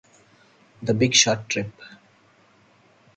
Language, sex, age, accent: English, male, 30-39, India and South Asia (India, Pakistan, Sri Lanka); Singaporean English